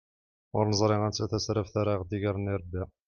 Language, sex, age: Kabyle, male, 50-59